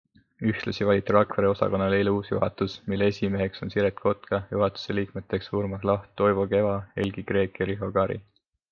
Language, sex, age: Estonian, male, 19-29